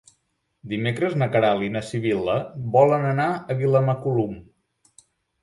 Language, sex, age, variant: Catalan, male, 40-49, Central